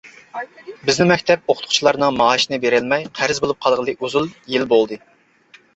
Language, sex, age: Uyghur, male, 40-49